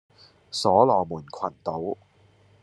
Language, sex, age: Cantonese, male, under 19